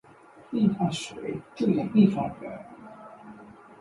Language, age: Chinese, 30-39